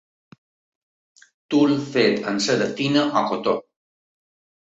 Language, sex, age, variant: Catalan, male, 50-59, Balear